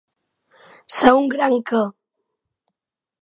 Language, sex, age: Catalan, female, 19-29